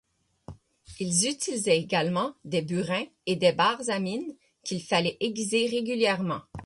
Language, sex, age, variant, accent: French, female, 30-39, Français d'Amérique du Nord, Français du Canada